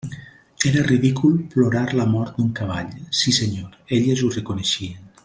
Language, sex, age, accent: Catalan, male, 40-49, valencià